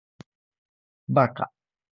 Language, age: English, 19-29